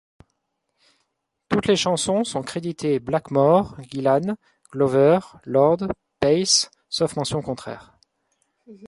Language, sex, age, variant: French, male, 40-49, Français de métropole